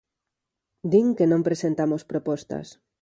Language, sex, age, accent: Galician, female, 40-49, Normativo (estándar)